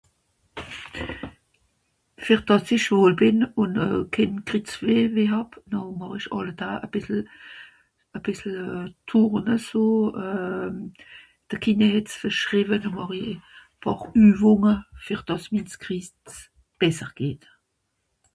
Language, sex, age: Swiss German, female, 60-69